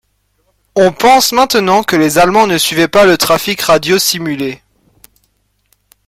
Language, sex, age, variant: French, male, under 19, Français de métropole